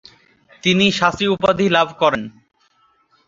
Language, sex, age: Bengali, male, 19-29